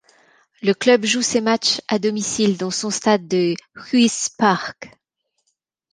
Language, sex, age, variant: French, female, 50-59, Français de métropole